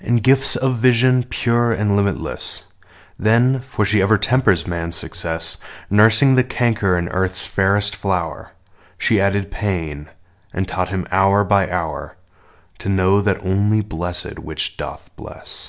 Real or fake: real